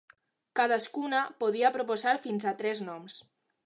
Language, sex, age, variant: Catalan, female, under 19, Alacantí